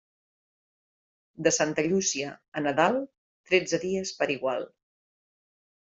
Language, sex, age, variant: Catalan, female, 40-49, Central